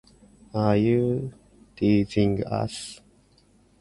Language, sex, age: Japanese, male, 40-49